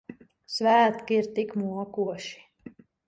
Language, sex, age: Latvian, female, 40-49